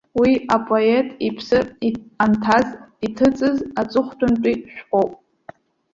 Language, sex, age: Abkhazian, female, under 19